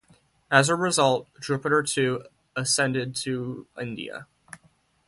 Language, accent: English, United States English